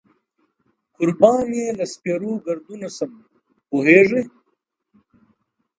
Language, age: Pashto, 50-59